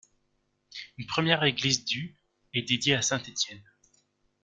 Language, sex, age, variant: French, male, 19-29, Français de métropole